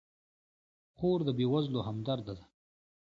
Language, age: Pashto, 19-29